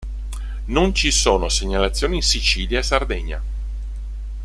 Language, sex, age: Italian, male, 50-59